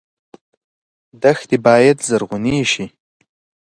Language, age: Pashto, 19-29